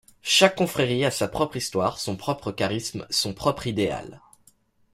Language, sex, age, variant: French, male, under 19, Français de métropole